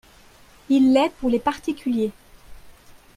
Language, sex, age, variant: French, female, 19-29, Français de métropole